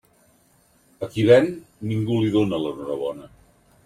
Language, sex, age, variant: Catalan, male, 60-69, Central